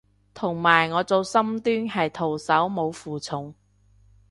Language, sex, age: Cantonese, female, 19-29